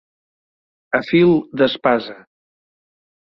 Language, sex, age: Catalan, male, 60-69